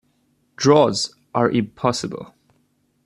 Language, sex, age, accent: English, male, 19-29, United States English